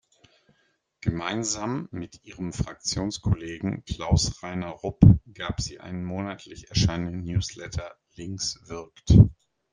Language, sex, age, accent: German, male, 50-59, Deutschland Deutsch